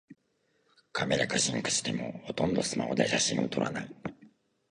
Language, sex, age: Japanese, male, 19-29